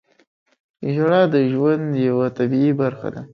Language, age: Pashto, 19-29